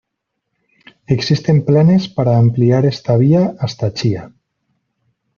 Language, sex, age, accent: Spanish, male, 30-39, España: Norte peninsular (Asturias, Castilla y León, Cantabria, País Vasco, Navarra, Aragón, La Rioja, Guadalajara, Cuenca)